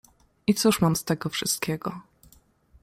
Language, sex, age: Polish, female, 19-29